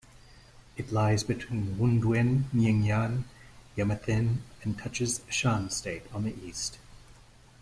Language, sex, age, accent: English, male, 40-49, United States English